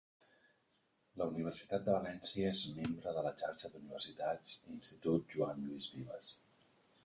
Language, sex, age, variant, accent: Catalan, male, 40-49, Central, tarragoní